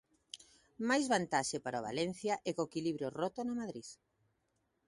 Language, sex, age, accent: Galician, female, 30-39, Normativo (estándar)